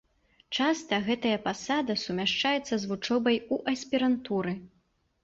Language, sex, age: Belarusian, female, 19-29